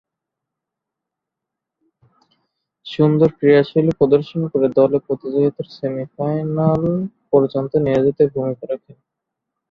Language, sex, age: Bengali, male, 19-29